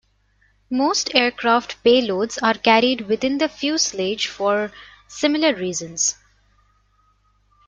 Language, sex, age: English, female, 19-29